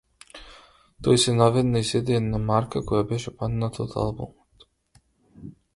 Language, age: Macedonian, 19-29